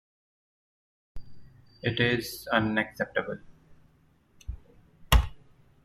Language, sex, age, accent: English, male, 19-29, India and South Asia (India, Pakistan, Sri Lanka)